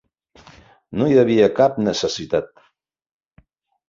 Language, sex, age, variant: Catalan, male, 60-69, Central